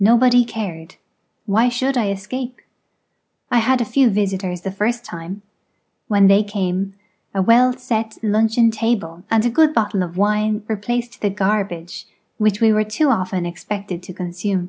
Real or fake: real